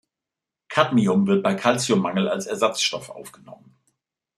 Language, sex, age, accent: German, male, 50-59, Deutschland Deutsch